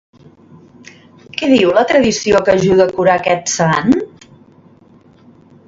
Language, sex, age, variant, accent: Catalan, female, 40-49, Central, central